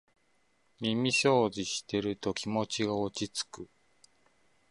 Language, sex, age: Japanese, male, 30-39